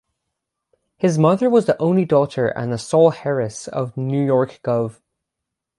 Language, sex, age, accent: English, male, under 19, United States English; England English